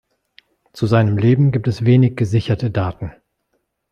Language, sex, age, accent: German, male, 40-49, Deutschland Deutsch